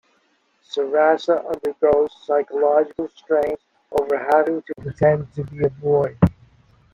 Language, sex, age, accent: English, male, 60-69, United States English